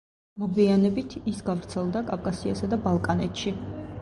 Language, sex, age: Georgian, female, 30-39